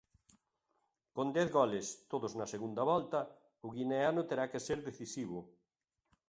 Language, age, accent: Galician, 60-69, Oriental (común en zona oriental)